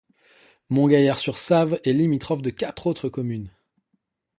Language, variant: French, Français de métropole